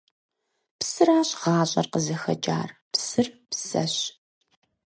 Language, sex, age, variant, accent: Kabardian, female, 30-39, Адыгэбзэ (Къэбэрдей, Кирил, псоми зэдай), Джылэхъстэней (Gilahsteney)